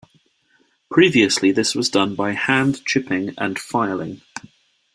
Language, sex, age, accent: English, male, 30-39, England English